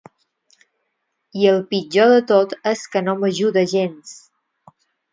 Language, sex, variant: Catalan, female, Balear